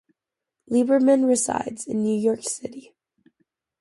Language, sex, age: English, female, under 19